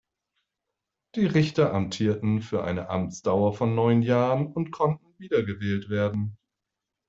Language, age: German, 40-49